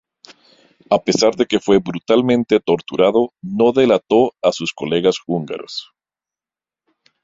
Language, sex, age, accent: Spanish, male, 40-49, América central